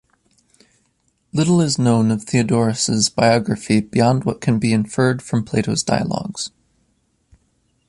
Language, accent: English, United States English